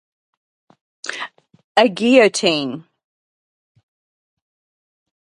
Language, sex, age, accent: English, female, 40-49, southern United States